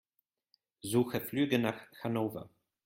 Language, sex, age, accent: German, male, 19-29, Österreichisches Deutsch